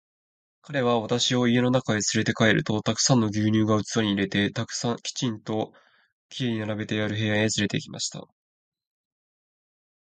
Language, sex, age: Japanese, male, 19-29